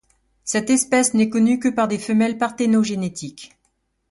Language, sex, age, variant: French, female, 30-39, Français de métropole